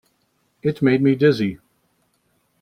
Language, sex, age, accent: English, male, 50-59, United States English